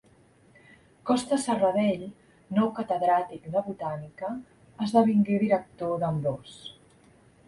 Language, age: Catalan, 40-49